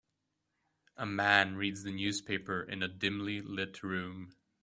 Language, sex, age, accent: English, male, 19-29, England English